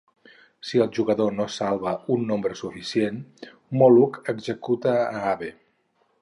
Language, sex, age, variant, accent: Catalan, male, 50-59, Central, central